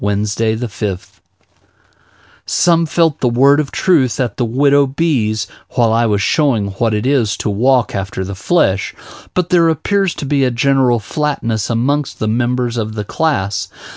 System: none